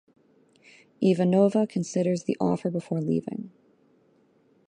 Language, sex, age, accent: English, female, 30-39, United States English